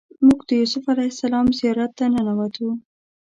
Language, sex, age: Pashto, female, under 19